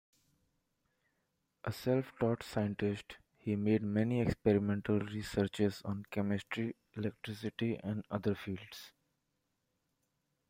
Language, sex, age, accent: English, male, 19-29, India and South Asia (India, Pakistan, Sri Lanka)